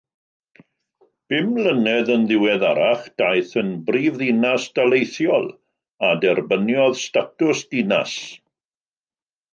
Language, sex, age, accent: Welsh, male, 50-59, Y Deyrnas Unedig Cymraeg